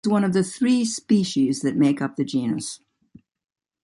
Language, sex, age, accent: English, female, 70-79, United States English